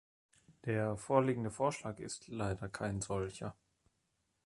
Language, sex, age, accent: German, male, 30-39, Deutschland Deutsch